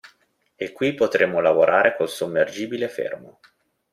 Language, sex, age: Italian, male, 30-39